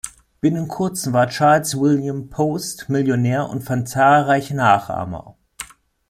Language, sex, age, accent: German, male, 19-29, Deutschland Deutsch